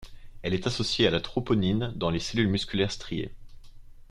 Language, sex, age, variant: French, male, 19-29, Français de métropole